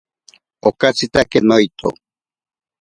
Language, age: Ashéninka Perené, 40-49